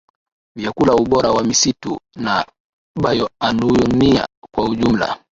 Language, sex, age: Swahili, male, 19-29